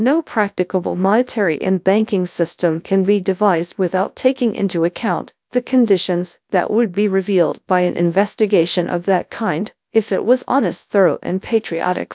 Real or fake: fake